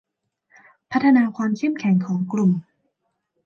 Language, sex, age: Thai, female, 19-29